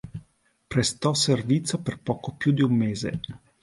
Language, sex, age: Italian, male, 40-49